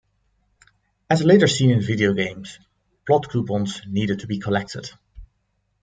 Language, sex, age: English, male, 19-29